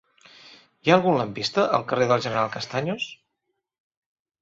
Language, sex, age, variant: Catalan, male, 50-59, Central